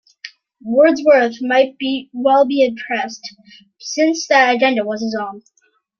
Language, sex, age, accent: English, female, under 19, Canadian English